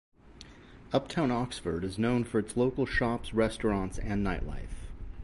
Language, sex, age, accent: English, male, 40-49, United States English